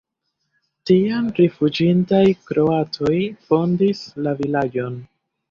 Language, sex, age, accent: Esperanto, male, 19-29, Internacia